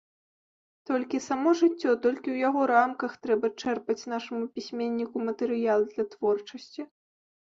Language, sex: Belarusian, female